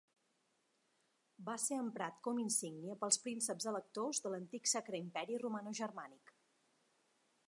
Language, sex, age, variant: Catalan, female, 40-49, Septentrional